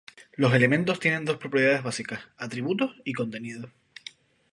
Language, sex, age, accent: Spanish, male, 19-29, España: Islas Canarias